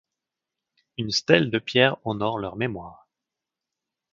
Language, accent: French, Français du Canada